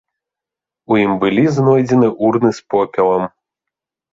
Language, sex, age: Belarusian, male, 30-39